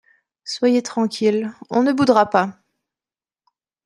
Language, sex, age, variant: French, female, 30-39, Français de métropole